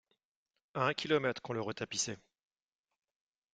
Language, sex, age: French, male, 40-49